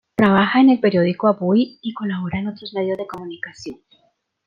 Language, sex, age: Spanish, female, 50-59